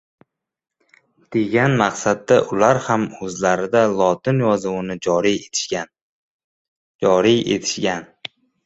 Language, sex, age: Uzbek, male, 19-29